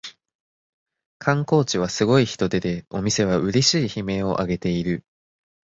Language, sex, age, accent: Japanese, male, under 19, 標準語